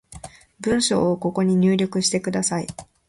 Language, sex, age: Japanese, female, 19-29